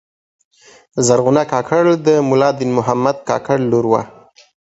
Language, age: Pashto, 19-29